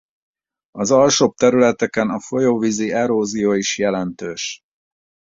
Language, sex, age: Hungarian, male, 40-49